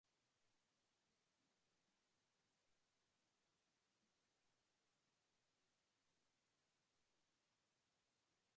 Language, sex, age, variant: Swahili, male, 19-29, Kiswahili cha Bara ya Kenya